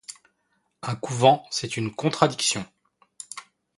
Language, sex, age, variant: French, male, 30-39, Français de métropole